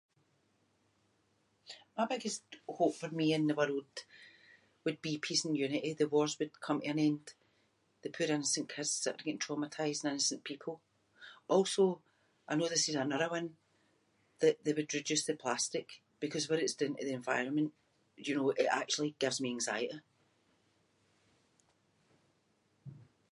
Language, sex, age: Scots, female, 60-69